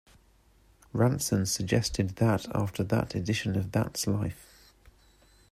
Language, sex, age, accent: English, male, 30-39, England English